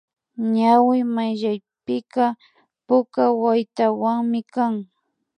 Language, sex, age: Imbabura Highland Quichua, female, 30-39